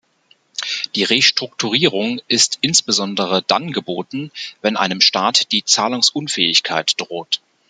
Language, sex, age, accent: German, male, 40-49, Deutschland Deutsch